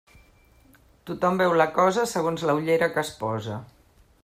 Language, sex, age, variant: Catalan, female, 50-59, Central